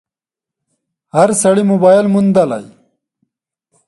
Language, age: Pashto, 19-29